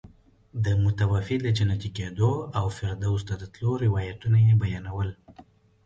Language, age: Pashto, 30-39